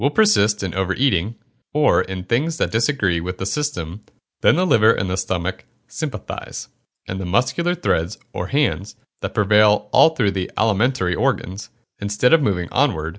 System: none